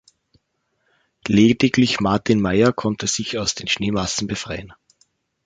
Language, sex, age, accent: German, male, 30-39, Österreichisches Deutsch